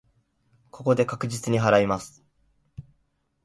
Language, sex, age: Japanese, male, 19-29